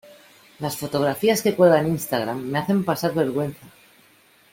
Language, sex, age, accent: Spanish, female, 40-49, España: Norte peninsular (Asturias, Castilla y León, Cantabria, País Vasco, Navarra, Aragón, La Rioja, Guadalajara, Cuenca)